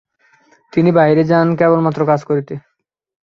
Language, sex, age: Bengali, male, 19-29